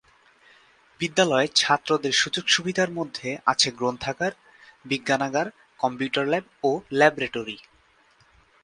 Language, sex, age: Bengali, male, 19-29